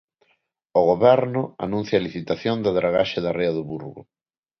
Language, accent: Galician, Neofalante